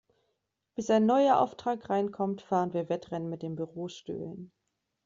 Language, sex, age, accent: German, female, 30-39, Deutschland Deutsch